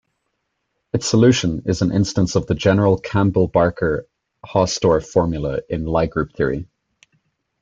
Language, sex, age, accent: English, male, 19-29, Irish English